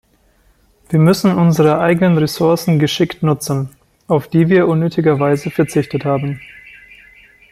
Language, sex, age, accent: German, female, 19-29, Deutschland Deutsch